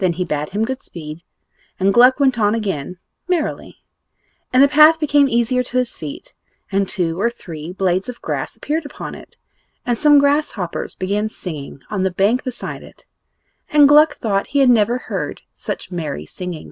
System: none